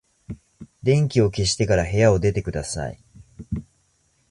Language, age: Japanese, 19-29